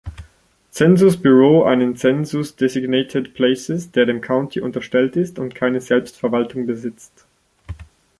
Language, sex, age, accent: German, male, 30-39, Deutschland Deutsch